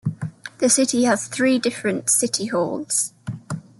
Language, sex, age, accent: English, female, 19-29, England English